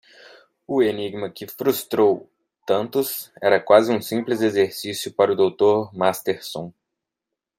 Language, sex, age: Portuguese, male, 19-29